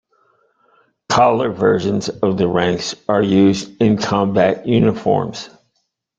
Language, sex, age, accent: English, male, 60-69, United States English